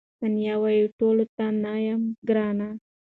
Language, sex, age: Pashto, female, 19-29